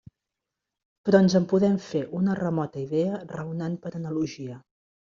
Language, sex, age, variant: Catalan, female, 50-59, Central